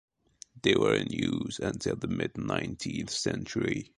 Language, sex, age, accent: English, male, under 19, United States English